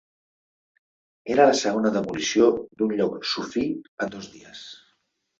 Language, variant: Catalan, Central